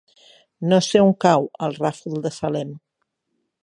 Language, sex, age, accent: Catalan, female, 50-59, central; septentrional